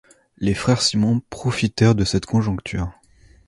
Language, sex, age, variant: French, male, 19-29, Français de métropole